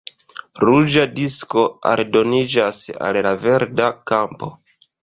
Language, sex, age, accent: Esperanto, male, 30-39, Internacia